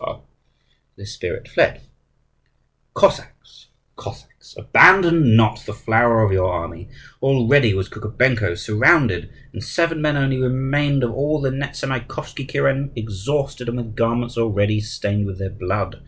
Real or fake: real